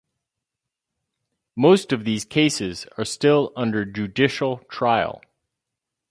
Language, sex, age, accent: English, male, 50-59, United States English